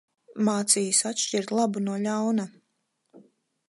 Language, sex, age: Latvian, female, 30-39